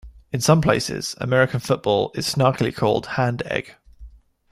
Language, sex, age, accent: English, male, 30-39, England English